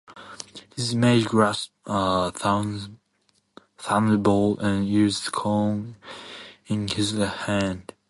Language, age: English, 19-29